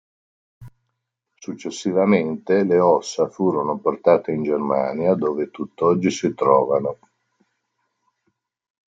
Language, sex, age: Italian, male, 50-59